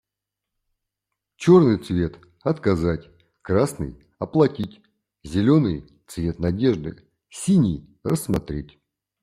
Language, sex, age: Russian, male, 50-59